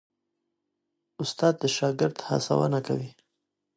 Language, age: Pashto, 30-39